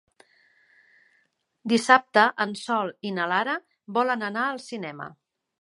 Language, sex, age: Catalan, female, 50-59